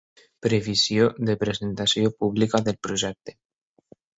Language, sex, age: Catalan, male, under 19